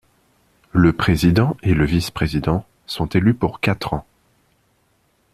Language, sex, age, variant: French, male, 30-39, Français de métropole